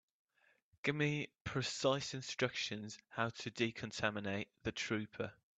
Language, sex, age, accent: English, male, 19-29, England English